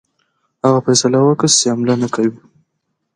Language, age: Pashto, 19-29